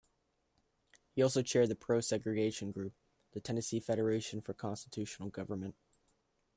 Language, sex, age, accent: English, male, 19-29, United States English